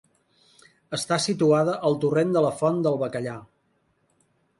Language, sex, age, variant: Catalan, male, 50-59, Central